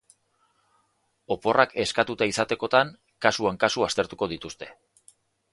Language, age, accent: Basque, 40-49, Erdialdekoa edo Nafarra (Gipuzkoa, Nafarroa)